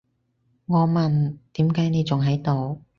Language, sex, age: Cantonese, female, 30-39